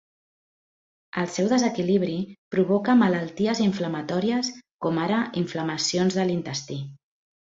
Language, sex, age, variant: Catalan, female, 40-49, Central